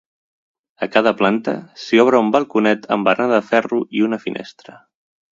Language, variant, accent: Catalan, Central, central